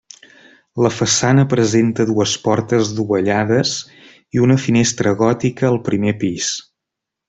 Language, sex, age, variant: Catalan, male, 30-39, Central